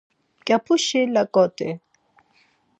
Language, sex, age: Laz, female, 50-59